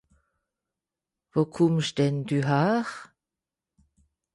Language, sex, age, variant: Swiss German, female, 50-59, Südniederàlemmànisch (Kolmer, Gawìller, Mìlhüüsa, Àltkìrich, usw.)